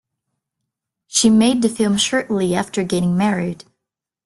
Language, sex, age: English, female, 19-29